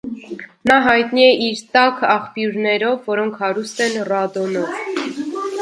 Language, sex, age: Armenian, female, 19-29